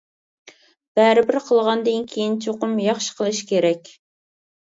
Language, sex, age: Uyghur, female, 19-29